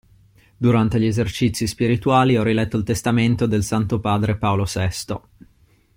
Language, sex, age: Italian, male, 30-39